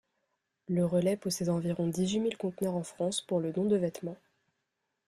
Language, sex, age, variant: French, female, under 19, Français de métropole